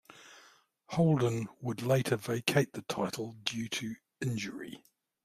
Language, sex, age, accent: English, male, 50-59, New Zealand English